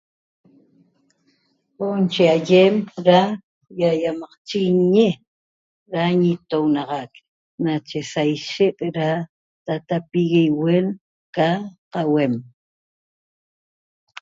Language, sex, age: Toba, male, 60-69